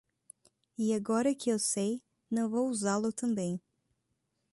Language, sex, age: Portuguese, female, 30-39